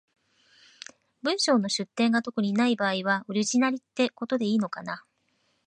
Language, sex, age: Japanese, female, 50-59